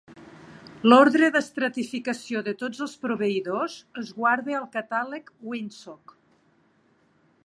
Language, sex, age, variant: Catalan, female, 50-59, Nord-Occidental